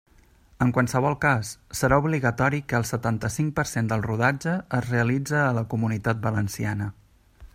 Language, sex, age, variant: Catalan, male, 30-39, Central